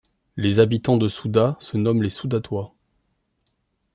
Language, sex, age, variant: French, male, 30-39, Français de métropole